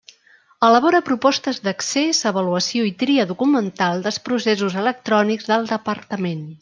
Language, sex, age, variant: Catalan, female, 50-59, Central